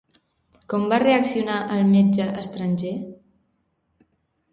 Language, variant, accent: Catalan, Central, central